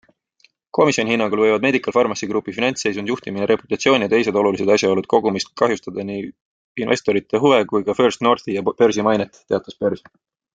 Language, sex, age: Estonian, male, 19-29